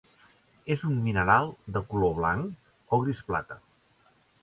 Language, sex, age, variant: Catalan, male, 60-69, Central